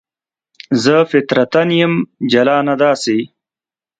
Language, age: Pashto, 30-39